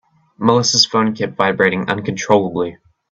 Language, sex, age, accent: English, male, 19-29, New Zealand English